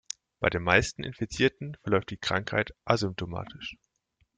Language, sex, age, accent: German, male, 19-29, Deutschland Deutsch